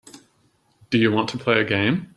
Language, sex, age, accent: English, male, 19-29, United States English